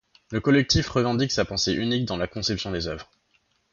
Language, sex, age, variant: French, male, 19-29, Français de métropole